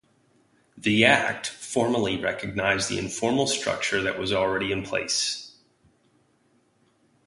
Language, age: English, 30-39